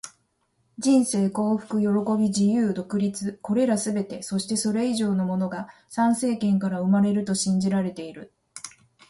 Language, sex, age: Japanese, female, 50-59